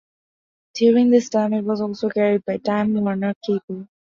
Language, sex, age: English, female, 19-29